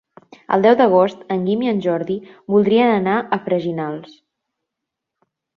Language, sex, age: Catalan, female, 19-29